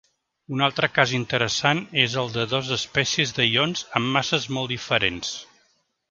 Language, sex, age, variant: Catalan, male, 50-59, Central